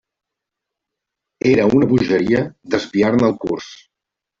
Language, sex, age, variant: Catalan, male, 50-59, Central